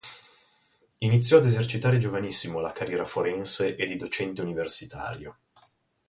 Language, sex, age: Italian, male, 30-39